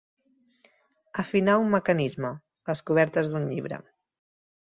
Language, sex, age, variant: Catalan, female, 30-39, Central